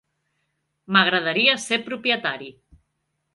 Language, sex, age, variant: Catalan, female, 30-39, Central